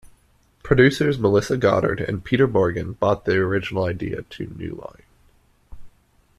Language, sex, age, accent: English, male, 19-29, United States English